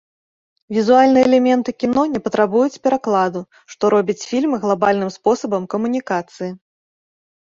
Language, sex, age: Belarusian, female, 30-39